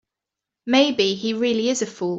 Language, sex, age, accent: English, female, 30-39, England English